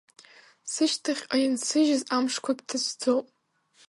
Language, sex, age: Abkhazian, female, under 19